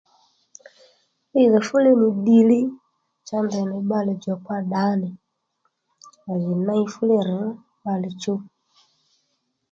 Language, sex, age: Lendu, female, 30-39